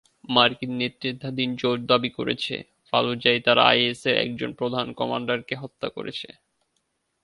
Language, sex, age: Bengali, male, 19-29